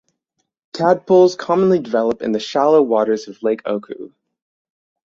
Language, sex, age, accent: English, male, under 19, United States English